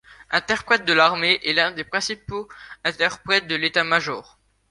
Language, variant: French, Français de métropole